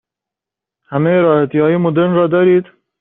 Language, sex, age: Persian, male, under 19